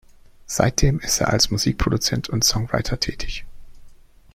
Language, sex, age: German, male, 19-29